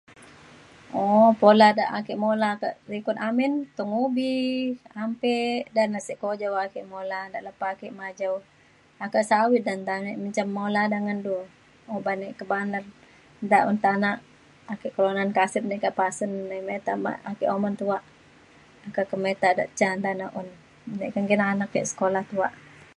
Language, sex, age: Mainstream Kenyah, female, 40-49